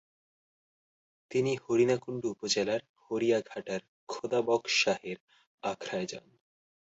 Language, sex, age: Bengali, male, under 19